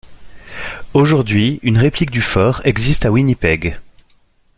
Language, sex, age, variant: French, male, 30-39, Français de métropole